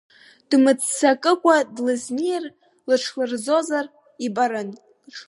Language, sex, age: Abkhazian, female, under 19